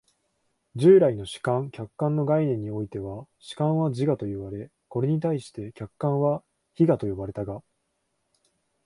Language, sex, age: Japanese, male, 19-29